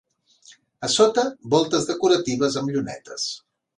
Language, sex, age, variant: Catalan, male, 30-39, Central